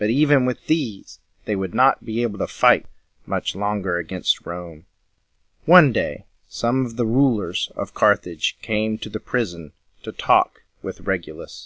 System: none